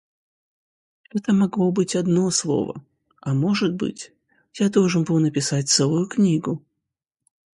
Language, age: Russian, 30-39